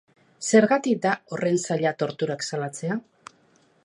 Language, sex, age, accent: Basque, female, 50-59, Mendebalekoa (Araba, Bizkaia, Gipuzkoako mendebaleko herri batzuk)